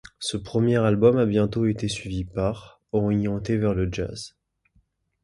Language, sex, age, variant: French, male, 19-29, Français de métropole